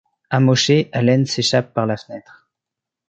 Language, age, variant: French, 19-29, Français de métropole